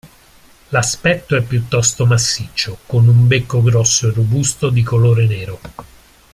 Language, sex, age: Italian, male, 50-59